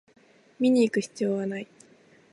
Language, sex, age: Japanese, female, 19-29